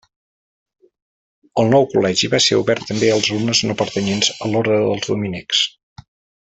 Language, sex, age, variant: Catalan, male, 50-59, Central